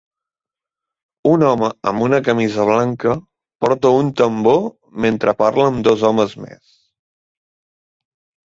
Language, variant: Catalan, Central